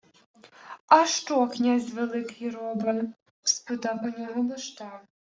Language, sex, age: Ukrainian, female, 19-29